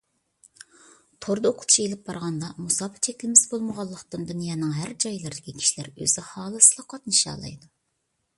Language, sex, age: Uyghur, female, under 19